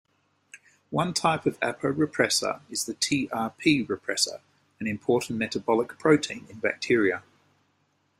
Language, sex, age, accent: English, male, 50-59, Australian English